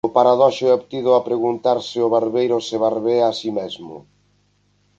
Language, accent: Galician, Normativo (estándar)